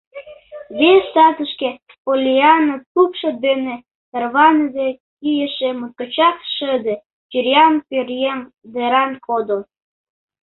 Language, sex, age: Mari, male, under 19